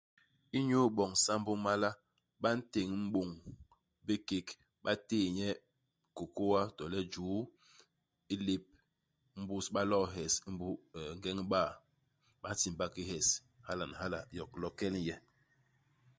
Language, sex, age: Basaa, male, 50-59